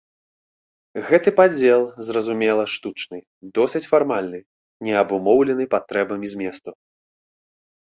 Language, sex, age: Belarusian, male, 19-29